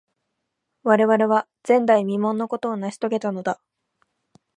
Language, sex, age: Japanese, female, 19-29